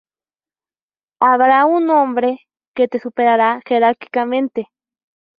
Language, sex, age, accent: Spanish, female, 19-29, México